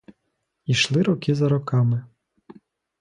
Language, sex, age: Ukrainian, male, 30-39